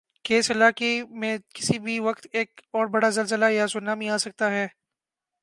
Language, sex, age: Urdu, male, 19-29